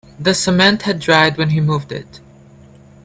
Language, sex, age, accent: English, male, 19-29, United States English